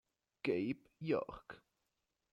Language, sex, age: Italian, male, 19-29